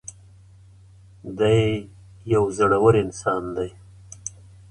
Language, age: Pashto, 60-69